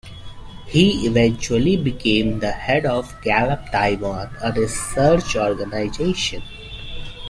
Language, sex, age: English, male, 19-29